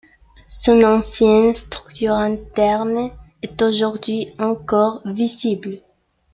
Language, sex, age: French, female, 19-29